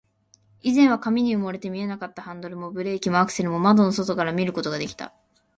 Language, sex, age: Japanese, female, 19-29